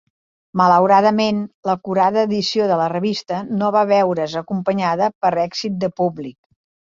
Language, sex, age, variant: Catalan, female, 60-69, Central